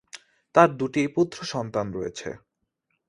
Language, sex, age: Bengali, male, 19-29